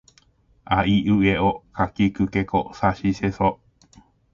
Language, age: Japanese, 40-49